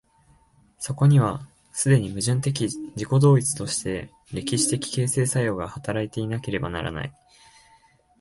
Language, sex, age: Japanese, male, 19-29